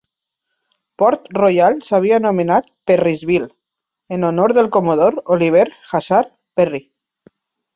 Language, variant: Catalan, Nord-Occidental